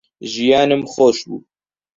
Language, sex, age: Central Kurdish, male, 19-29